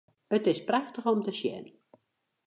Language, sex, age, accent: Western Frisian, female, 60-69, Wâldfrysk